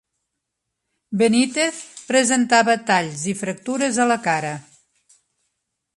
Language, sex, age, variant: Catalan, female, 60-69, Central